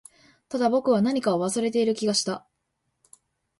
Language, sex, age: Japanese, female, 19-29